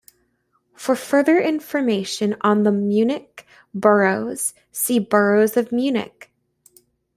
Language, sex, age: English, female, 19-29